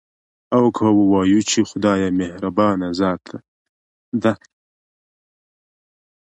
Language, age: Pashto, 19-29